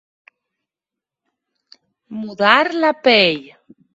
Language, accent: Catalan, valencià